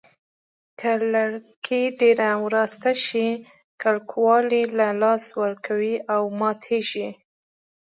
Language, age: Pashto, 19-29